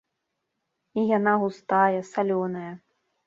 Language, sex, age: Belarusian, female, 30-39